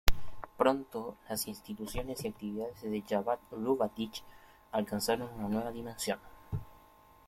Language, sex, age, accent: Spanish, male, 19-29, Chileno: Chile, Cuyo